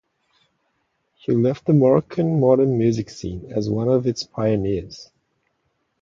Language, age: English, 40-49